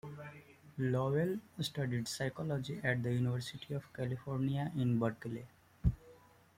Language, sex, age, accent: English, male, 19-29, India and South Asia (India, Pakistan, Sri Lanka)